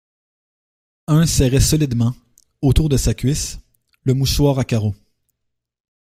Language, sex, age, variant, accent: French, male, 19-29, Français d'Amérique du Nord, Français du Canada